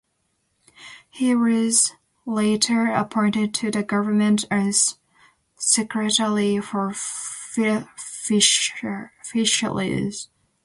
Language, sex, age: English, female, 19-29